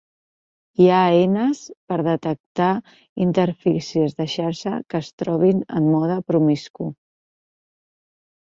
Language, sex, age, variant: Catalan, female, 40-49, Central